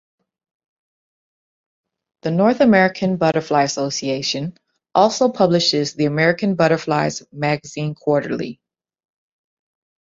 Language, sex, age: English, female, 40-49